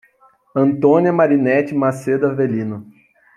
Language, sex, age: Portuguese, male, 19-29